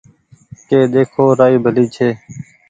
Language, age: Goaria, 19-29